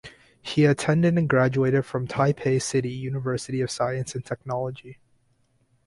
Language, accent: English, United States English; Hong Kong English